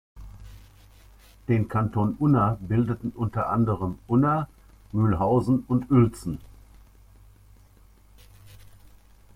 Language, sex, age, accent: German, male, 50-59, Deutschland Deutsch